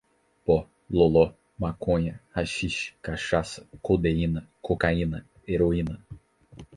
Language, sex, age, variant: Portuguese, male, 19-29, Portuguese (Brasil)